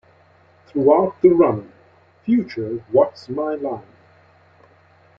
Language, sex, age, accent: English, male, 40-49, Southern African (South Africa, Zimbabwe, Namibia)